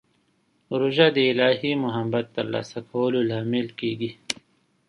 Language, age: Pashto, 30-39